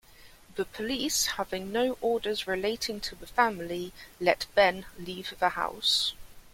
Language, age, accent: English, 19-29, England English